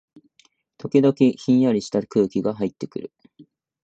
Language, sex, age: Japanese, male, 19-29